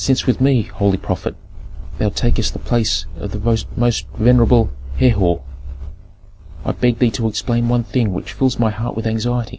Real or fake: real